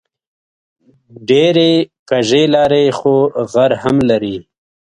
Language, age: Pashto, 40-49